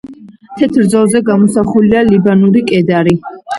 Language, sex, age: Georgian, female, under 19